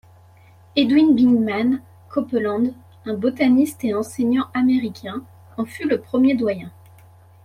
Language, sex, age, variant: French, female, 19-29, Français de métropole